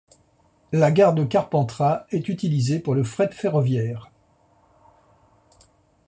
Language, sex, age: French, male, 60-69